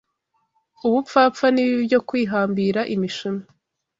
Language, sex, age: Kinyarwanda, female, 30-39